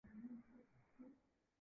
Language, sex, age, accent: Spanish, male, under 19, Andino-Pacífico: Colombia, Perú, Ecuador, oeste de Bolivia y Venezuela andina